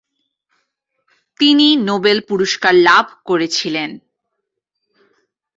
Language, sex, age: Bengali, female, 19-29